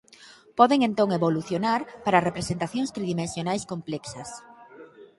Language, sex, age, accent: Galician, female, 19-29, Oriental (común en zona oriental); Normativo (estándar)